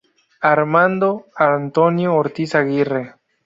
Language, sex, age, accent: Spanish, male, 19-29, México